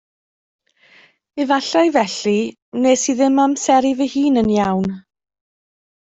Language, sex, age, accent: Welsh, female, 50-59, Y Deyrnas Unedig Cymraeg